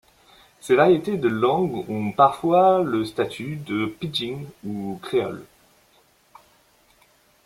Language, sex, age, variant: French, male, 30-39, Français de métropole